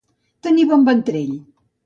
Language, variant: Catalan, Central